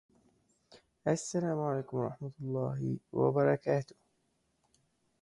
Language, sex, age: English, male, 19-29